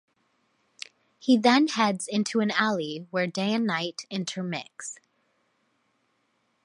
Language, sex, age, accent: English, female, 19-29, United States English